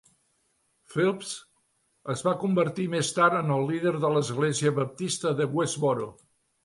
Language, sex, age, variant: Catalan, male, 60-69, Central